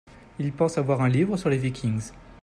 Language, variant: French, Français de métropole